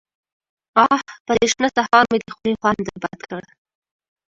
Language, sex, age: Pashto, female, 19-29